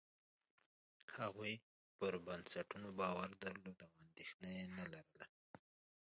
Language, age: Pashto, 19-29